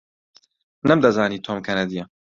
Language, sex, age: Central Kurdish, male, 19-29